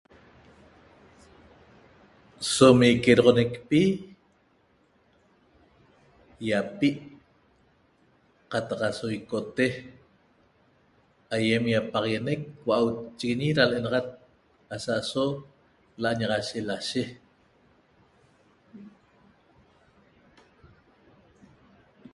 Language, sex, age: Toba, male, 60-69